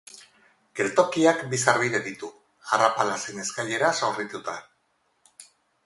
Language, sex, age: Basque, female, 50-59